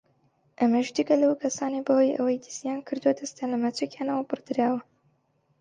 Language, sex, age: Central Kurdish, female, under 19